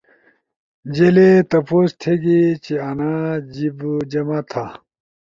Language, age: Ushojo, 19-29